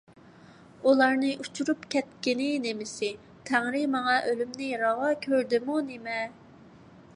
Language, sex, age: Uyghur, female, 19-29